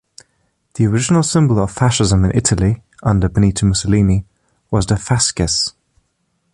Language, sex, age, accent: English, male, 19-29, England English